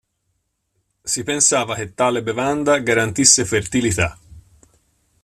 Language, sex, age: Italian, male, 50-59